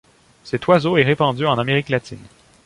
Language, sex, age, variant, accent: French, male, 19-29, Français d'Amérique du Nord, Français du Canada